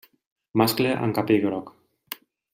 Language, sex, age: Catalan, male, 30-39